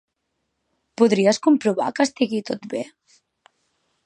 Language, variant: Catalan, Central